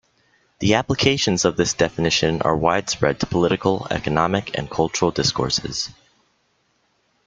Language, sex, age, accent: English, male, 19-29, United States English